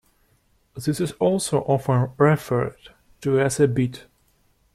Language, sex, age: English, male, 19-29